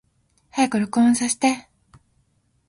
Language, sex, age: Japanese, female, 19-29